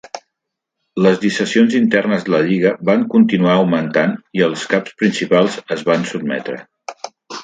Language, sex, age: Catalan, male, 50-59